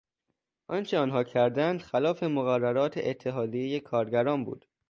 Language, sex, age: Persian, male, under 19